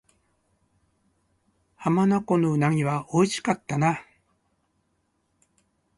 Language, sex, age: Japanese, male, 60-69